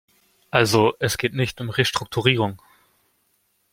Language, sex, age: German, male, 19-29